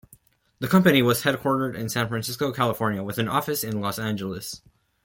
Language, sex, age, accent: English, male, under 19, United States English